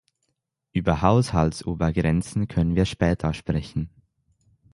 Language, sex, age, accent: German, male, under 19, Deutschland Deutsch; Schweizerdeutsch